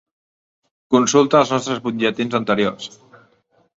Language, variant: Catalan, Central